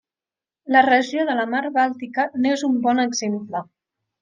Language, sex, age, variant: Catalan, female, under 19, Central